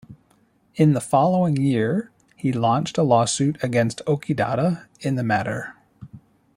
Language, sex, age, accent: English, male, 50-59, United States English